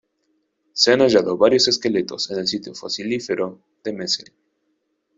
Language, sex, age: Spanish, male, 19-29